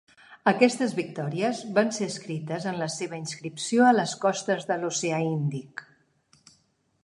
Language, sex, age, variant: Catalan, female, 50-59, Central